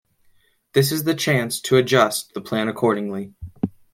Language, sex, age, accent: English, male, under 19, United States English